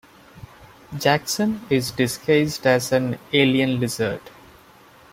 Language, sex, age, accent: English, male, 30-39, India and South Asia (India, Pakistan, Sri Lanka)